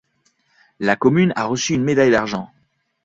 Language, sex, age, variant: French, male, 30-39, Français de métropole